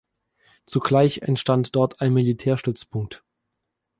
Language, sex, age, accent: German, male, 19-29, Deutschland Deutsch